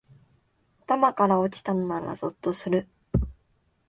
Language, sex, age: Japanese, female, 19-29